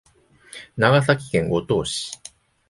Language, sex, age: Japanese, male, 40-49